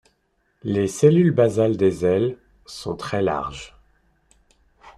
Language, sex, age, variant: French, male, 40-49, Français de métropole